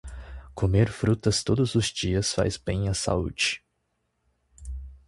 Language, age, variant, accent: Portuguese, 19-29, Portuguese (Brasil), Paulista